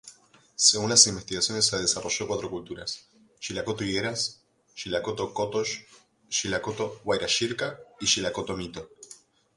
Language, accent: Spanish, Rioplatense: Argentina, Uruguay, este de Bolivia, Paraguay